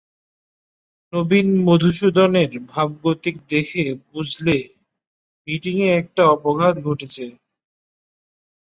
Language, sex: Bengali, male